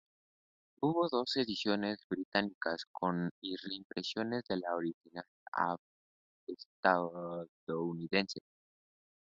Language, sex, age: Spanish, male, 19-29